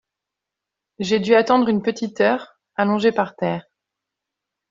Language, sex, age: French, female, 19-29